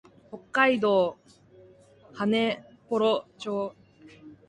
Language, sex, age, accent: Japanese, female, 19-29, 標準語